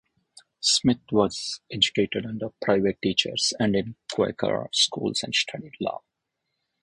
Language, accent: English, India and South Asia (India, Pakistan, Sri Lanka)